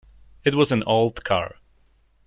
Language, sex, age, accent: English, male, 19-29, United States English